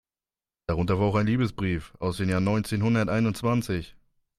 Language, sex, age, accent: German, male, 19-29, Deutschland Deutsch